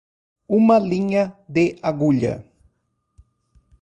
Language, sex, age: Portuguese, male, 40-49